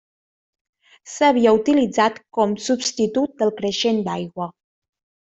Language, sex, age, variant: Catalan, female, 30-39, Central